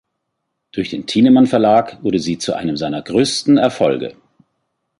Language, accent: German, Deutschland Deutsch